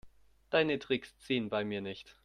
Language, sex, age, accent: German, male, under 19, Deutschland Deutsch